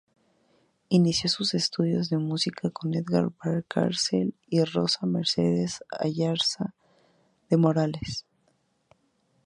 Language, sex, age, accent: Spanish, female, 19-29, México